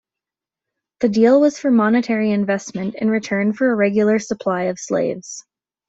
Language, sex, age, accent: English, female, 19-29, United States English